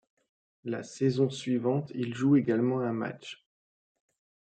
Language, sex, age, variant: French, male, 30-39, Français de métropole